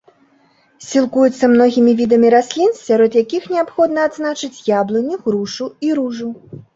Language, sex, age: Belarusian, female, 30-39